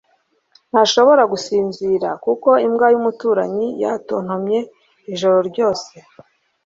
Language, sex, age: Kinyarwanda, female, 30-39